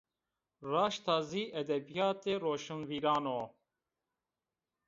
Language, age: Zaza, 30-39